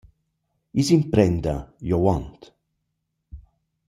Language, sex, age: Romansh, male, 40-49